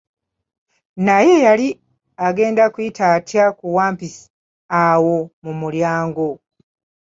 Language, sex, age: Ganda, female, 50-59